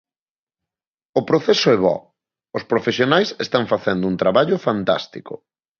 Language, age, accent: Galician, 30-39, Normativo (estándar)